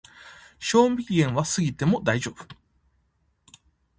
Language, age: Japanese, 19-29